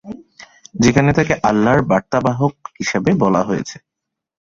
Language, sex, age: Bengali, male, 30-39